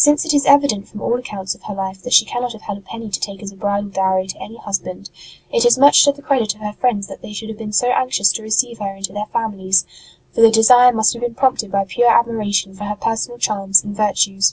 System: none